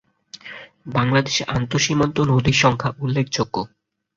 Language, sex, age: Bengali, male, 19-29